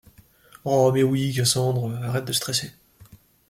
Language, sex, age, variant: French, male, 19-29, Français de métropole